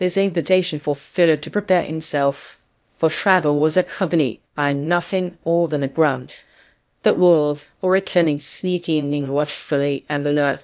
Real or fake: fake